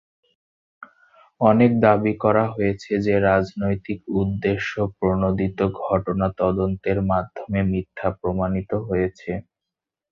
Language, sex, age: Bengali, male, 19-29